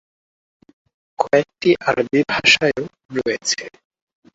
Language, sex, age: Bengali, male, under 19